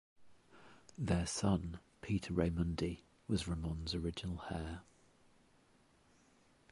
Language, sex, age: English, male, 40-49